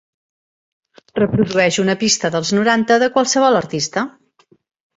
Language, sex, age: Catalan, female, 40-49